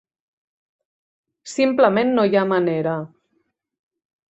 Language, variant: Catalan, Central